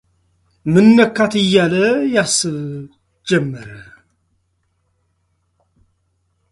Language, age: Amharic, 30-39